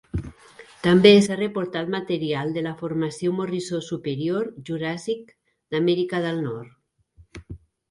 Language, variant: Catalan, Septentrional